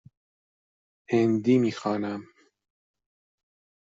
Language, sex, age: Persian, male, 30-39